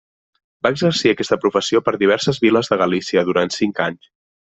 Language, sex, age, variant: Catalan, male, 30-39, Central